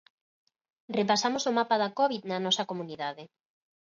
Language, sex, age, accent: Galician, female, 19-29, Normativo (estándar)